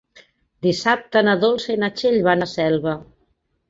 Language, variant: Catalan, Central